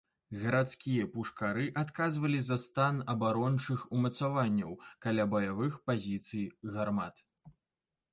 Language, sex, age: Belarusian, male, 19-29